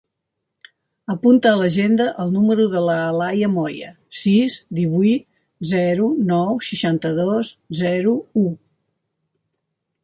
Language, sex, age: Catalan, female, 70-79